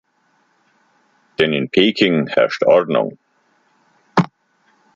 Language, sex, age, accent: German, male, 50-59, Deutschland Deutsch